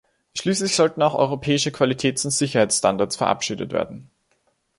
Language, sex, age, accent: German, male, 19-29, Österreichisches Deutsch